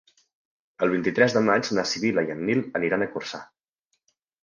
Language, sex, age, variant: Catalan, male, 19-29, Central